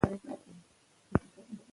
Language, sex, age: Pashto, female, 19-29